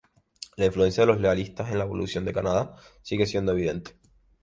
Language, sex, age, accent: Spanish, male, 19-29, España: Islas Canarias